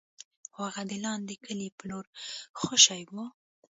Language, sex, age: Pashto, female, 19-29